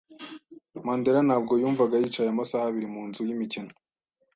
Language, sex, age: Kinyarwanda, male, 19-29